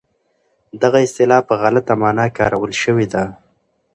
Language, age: Pashto, 19-29